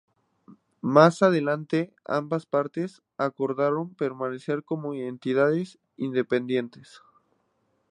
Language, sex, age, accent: Spanish, male, 19-29, México